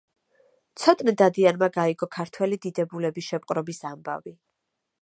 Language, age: Georgian, 30-39